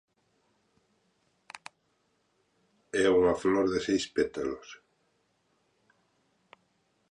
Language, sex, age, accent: Galician, male, 40-49, Oriental (común en zona oriental)